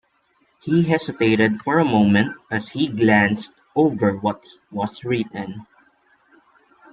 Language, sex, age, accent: English, male, 19-29, Filipino